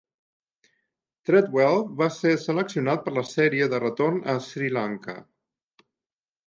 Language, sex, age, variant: Catalan, male, 50-59, Central